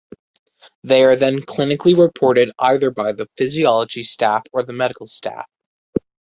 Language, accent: English, United States English